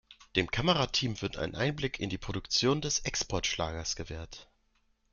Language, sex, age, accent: German, male, 19-29, Deutschland Deutsch